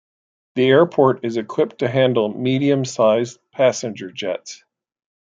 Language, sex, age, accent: English, male, 60-69, United States English